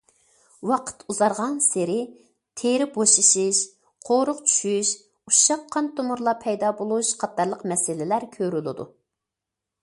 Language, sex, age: Uyghur, female, 40-49